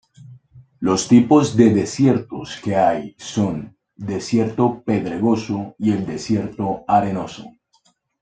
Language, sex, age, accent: Spanish, male, 19-29, Andino-Pacífico: Colombia, Perú, Ecuador, oeste de Bolivia y Venezuela andina